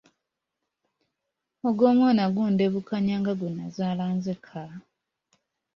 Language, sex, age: Ganda, female, 19-29